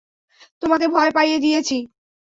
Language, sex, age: Bengali, female, 19-29